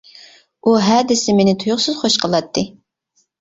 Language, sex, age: Uyghur, female, 19-29